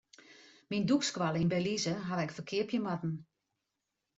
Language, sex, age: Western Frisian, female, 50-59